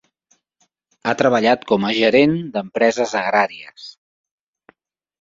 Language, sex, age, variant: Catalan, male, 50-59, Central